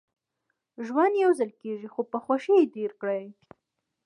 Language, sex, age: Pashto, female, 19-29